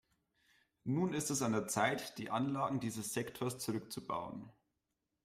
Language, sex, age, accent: German, male, 30-39, Deutschland Deutsch